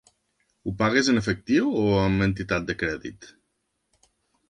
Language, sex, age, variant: Catalan, male, 30-39, Nord-Occidental